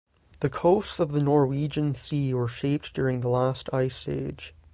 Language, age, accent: English, 19-29, United States English